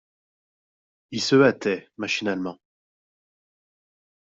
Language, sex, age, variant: French, male, 19-29, Français de métropole